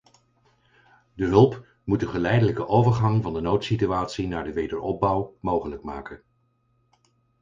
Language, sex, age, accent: Dutch, male, 50-59, Nederlands Nederlands